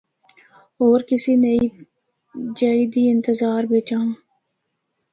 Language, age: Northern Hindko, 19-29